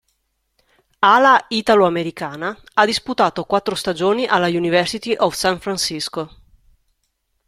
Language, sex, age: Italian, female, 30-39